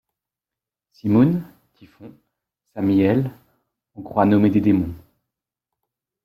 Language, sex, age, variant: French, male, 40-49, Français de métropole